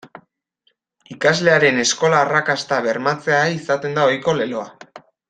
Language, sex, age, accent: Basque, male, under 19, Erdialdekoa edo Nafarra (Gipuzkoa, Nafarroa)